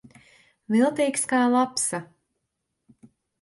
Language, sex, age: Latvian, female, 30-39